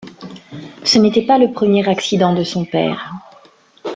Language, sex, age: French, female, 40-49